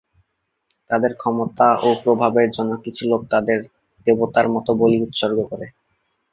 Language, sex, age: Bengali, male, 19-29